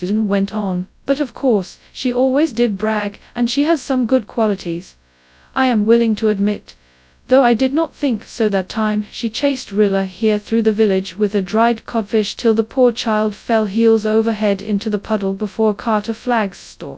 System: TTS, FastPitch